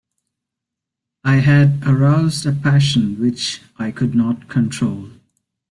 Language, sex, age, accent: English, male, 19-29, India and South Asia (India, Pakistan, Sri Lanka)